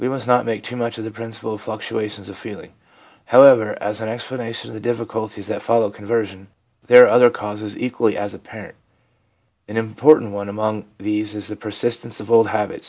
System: none